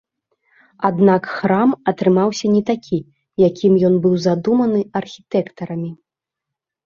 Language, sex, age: Belarusian, female, 30-39